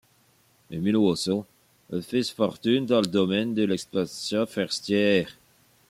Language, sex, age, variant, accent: French, male, 40-49, Français d'Amérique du Nord, Français du Canada